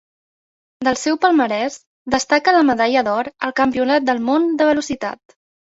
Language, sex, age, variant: Catalan, female, 19-29, Central